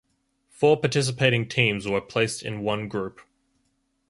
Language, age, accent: English, 19-29, Australian English